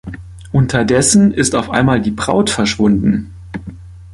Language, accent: German, Deutschland Deutsch